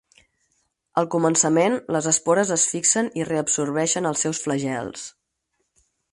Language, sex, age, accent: Catalan, female, 40-49, estàndard